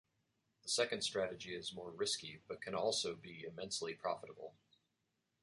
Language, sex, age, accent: English, male, 40-49, United States English